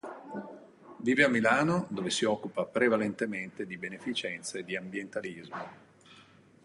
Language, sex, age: Italian, male, 50-59